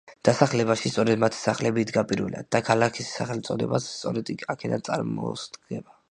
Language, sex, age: Georgian, male, under 19